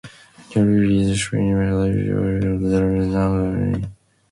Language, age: English, 19-29